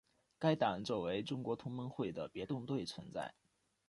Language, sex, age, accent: Chinese, male, 19-29, 出生地：福建省